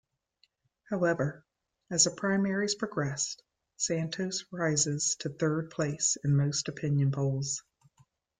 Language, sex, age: English, female, 50-59